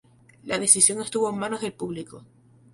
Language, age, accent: Spanish, 19-29, España: Islas Canarias